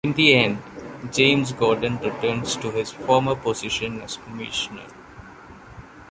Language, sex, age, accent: English, male, 30-39, India and South Asia (India, Pakistan, Sri Lanka)